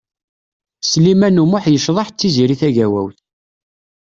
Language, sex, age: Kabyle, male, 30-39